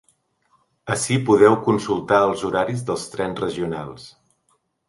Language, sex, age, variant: Catalan, male, 50-59, Central